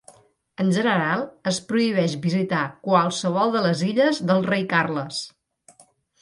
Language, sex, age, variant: Catalan, female, 40-49, Central